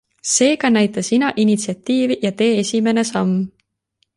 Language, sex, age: Estonian, female, 19-29